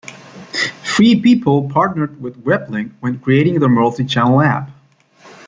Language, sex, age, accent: English, male, 19-29, United States English